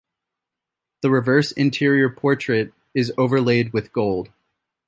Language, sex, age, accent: English, male, 19-29, United States English